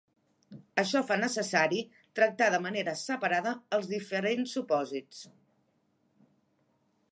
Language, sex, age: Catalan, female, 40-49